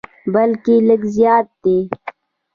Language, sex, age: Pashto, female, 19-29